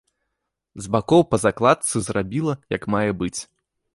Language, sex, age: Belarusian, male, 30-39